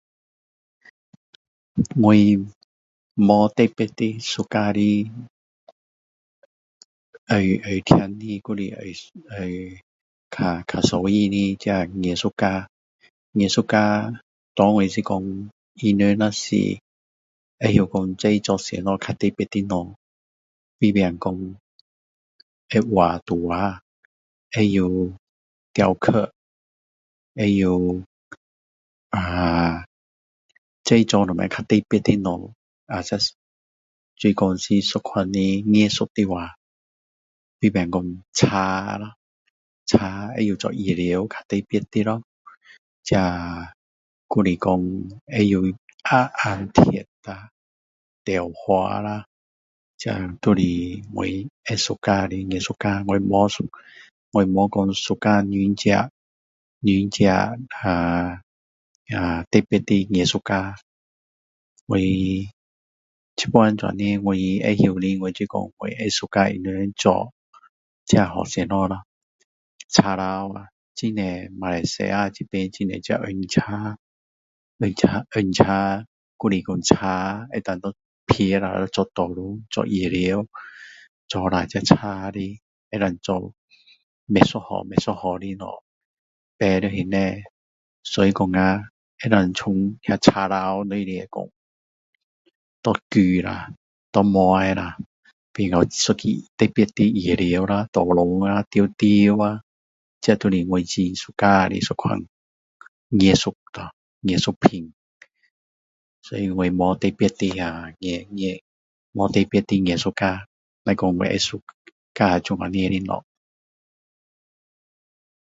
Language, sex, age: Min Dong Chinese, male, 50-59